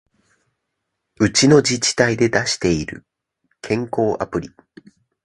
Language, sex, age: Japanese, male, 19-29